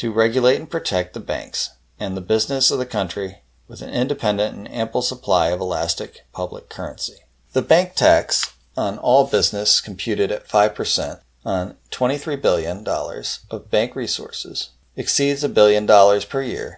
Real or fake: real